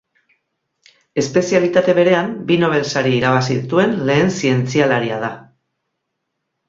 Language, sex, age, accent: Basque, female, 40-49, Mendebalekoa (Araba, Bizkaia, Gipuzkoako mendebaleko herri batzuk)